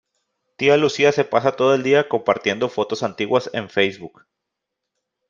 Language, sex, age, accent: Spanish, male, 30-39, México